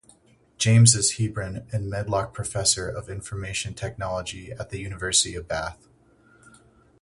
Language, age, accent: English, 30-39, United States English